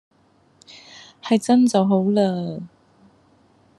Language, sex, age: Cantonese, female, 30-39